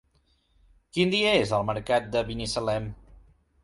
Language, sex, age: Catalan, male, 19-29